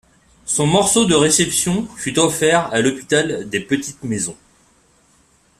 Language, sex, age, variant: French, male, 40-49, Français de métropole